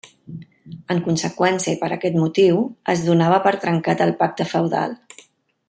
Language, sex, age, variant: Catalan, female, 40-49, Central